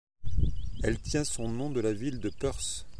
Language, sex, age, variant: French, male, 40-49, Français de métropole